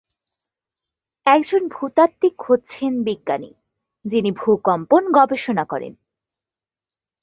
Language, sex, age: Bengali, female, under 19